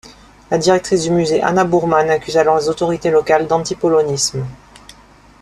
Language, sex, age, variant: French, male, 30-39, Français de métropole